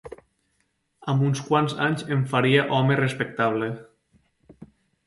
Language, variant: Catalan, Nord-Occidental